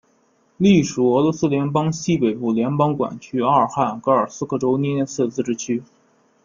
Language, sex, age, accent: Chinese, male, 19-29, 出生地：山东省